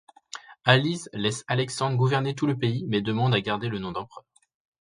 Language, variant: French, Français de métropole